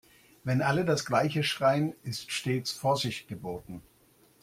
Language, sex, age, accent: German, male, 60-69, Deutschland Deutsch